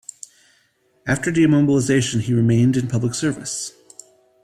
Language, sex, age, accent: English, male, 30-39, United States English